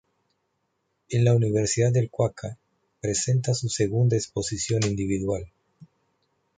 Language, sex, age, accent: Spanish, male, 50-59, Rioplatense: Argentina, Uruguay, este de Bolivia, Paraguay